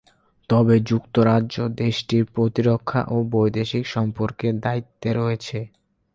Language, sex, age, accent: Bengali, male, 19-29, Bengali; Bangla